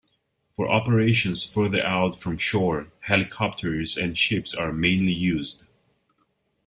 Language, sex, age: English, male, 30-39